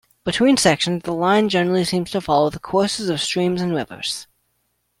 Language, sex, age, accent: English, male, 19-29, United States English